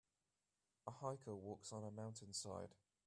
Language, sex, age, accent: English, male, 19-29, England English